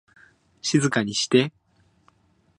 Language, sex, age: Japanese, male, 19-29